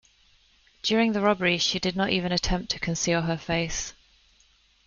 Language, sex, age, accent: English, female, 30-39, England English